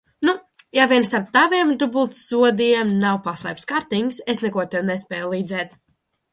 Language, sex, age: Latvian, female, under 19